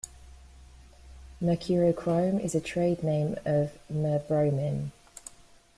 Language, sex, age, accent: English, female, 30-39, England English